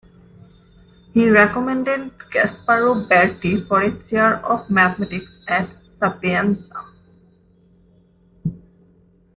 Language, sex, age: English, female, 19-29